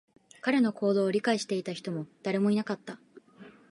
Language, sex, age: Japanese, female, 19-29